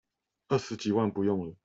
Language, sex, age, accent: Chinese, male, 30-39, 出生地：新北市